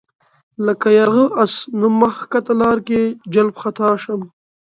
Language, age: Pashto, 19-29